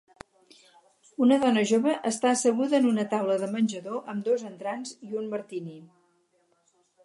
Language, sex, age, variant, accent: Catalan, female, 60-69, Central, Català central